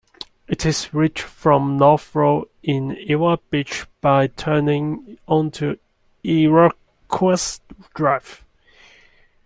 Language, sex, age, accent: English, male, 30-39, Hong Kong English